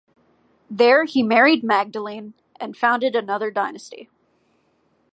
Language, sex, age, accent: English, female, 19-29, United States English